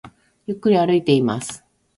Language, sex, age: Japanese, female, 40-49